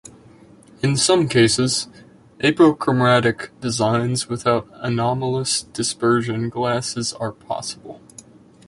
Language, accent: English, United States English